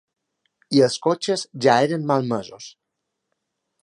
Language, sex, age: Catalan, male, 30-39